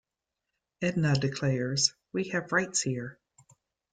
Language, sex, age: English, female, 50-59